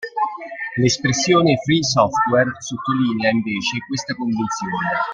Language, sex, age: Italian, male, 50-59